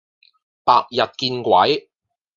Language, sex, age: Cantonese, male, 40-49